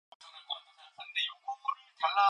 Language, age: Korean, 19-29